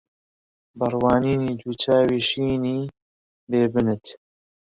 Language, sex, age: Central Kurdish, male, 30-39